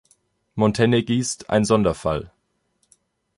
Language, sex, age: German, male, 19-29